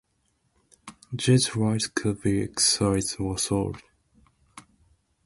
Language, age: English, 19-29